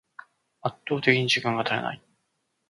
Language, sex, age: Japanese, male, 30-39